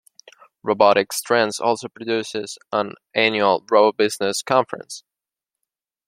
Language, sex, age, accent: English, male, 19-29, United States English